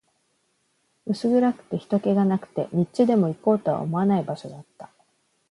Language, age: Japanese, 30-39